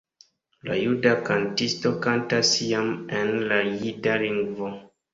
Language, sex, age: Esperanto, male, 30-39